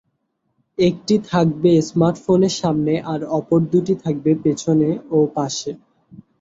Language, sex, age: Bengali, male, under 19